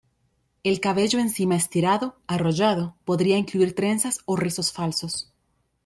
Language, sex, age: Spanish, female, 19-29